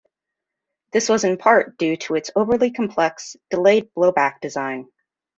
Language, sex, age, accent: English, female, 30-39, United States English